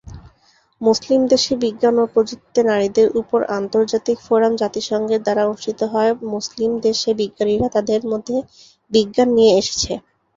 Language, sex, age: Bengali, female, 19-29